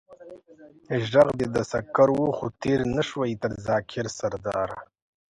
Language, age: Pashto, 19-29